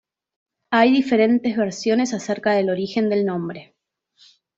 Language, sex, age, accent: Spanish, female, 19-29, Rioplatense: Argentina, Uruguay, este de Bolivia, Paraguay